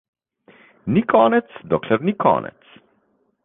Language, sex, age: Slovenian, male, 40-49